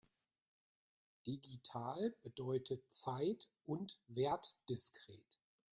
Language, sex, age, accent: German, male, 40-49, Deutschland Deutsch